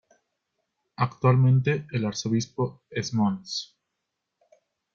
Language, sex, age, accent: Spanish, male, 19-29, México